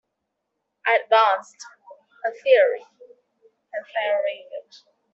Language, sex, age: English, female, under 19